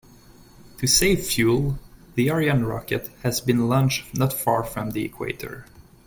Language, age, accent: English, 19-29, Canadian English